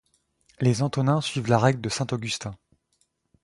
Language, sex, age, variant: French, male, 19-29, Français de métropole